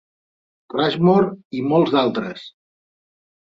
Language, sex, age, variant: Catalan, male, 50-59, Central